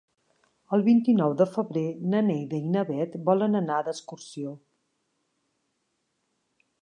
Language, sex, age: Catalan, female, 50-59